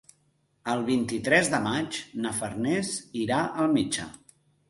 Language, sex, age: Catalan, male, 40-49